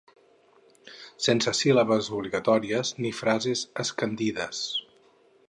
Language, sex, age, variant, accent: Catalan, male, 50-59, Central, central